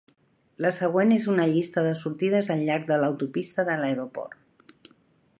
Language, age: Catalan, 50-59